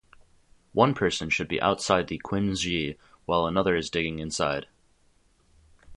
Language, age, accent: English, 30-39, United States English